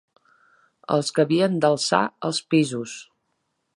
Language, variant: Catalan, Central